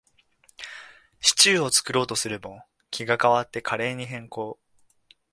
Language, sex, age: Japanese, male, 19-29